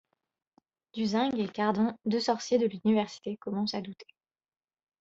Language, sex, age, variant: French, female, 19-29, Français de métropole